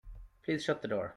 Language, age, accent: English, 30-39, Irish English